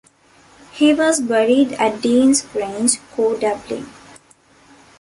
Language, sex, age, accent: English, female, 19-29, India and South Asia (India, Pakistan, Sri Lanka)